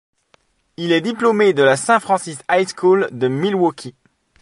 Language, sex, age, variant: French, male, 30-39, Français de métropole